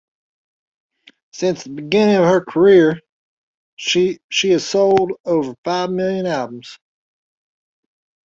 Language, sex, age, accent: English, male, 30-39, United States English